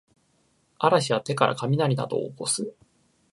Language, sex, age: Japanese, male, 19-29